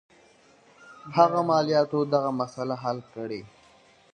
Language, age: Pashto, 19-29